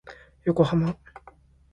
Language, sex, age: Japanese, male, 19-29